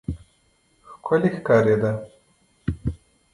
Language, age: Pashto, 30-39